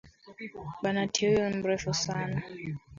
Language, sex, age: Swahili, female, 19-29